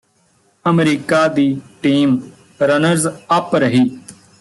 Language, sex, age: Punjabi, male, 30-39